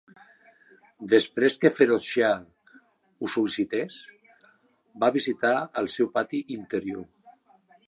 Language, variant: Catalan, Central